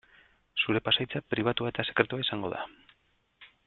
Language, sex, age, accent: Basque, male, 30-39, Mendebalekoa (Araba, Bizkaia, Gipuzkoako mendebaleko herri batzuk)